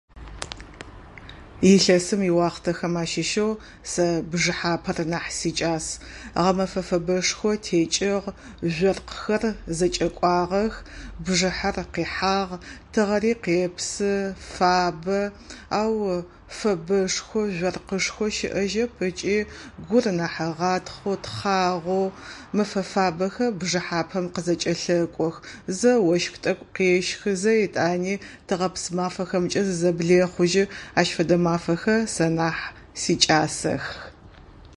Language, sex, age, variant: Adyghe, female, 40-49, Адыгабзэ (Кирил, пстэумэ зэдыряе)